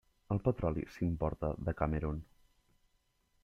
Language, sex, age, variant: Catalan, male, 19-29, Central